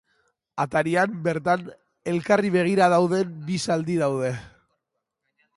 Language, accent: Basque, Mendebalekoa (Araba, Bizkaia, Gipuzkoako mendebaleko herri batzuk)